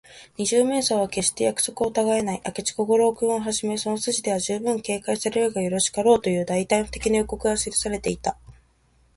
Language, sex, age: Japanese, female, 19-29